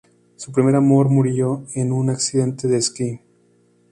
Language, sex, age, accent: Spanish, male, 19-29, México